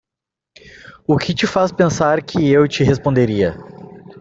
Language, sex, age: Portuguese, male, 19-29